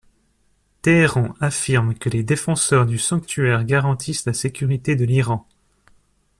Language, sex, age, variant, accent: French, male, 40-49, Français d'Europe, Français de Suisse